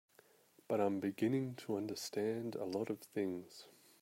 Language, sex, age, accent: English, male, 30-39, Australian English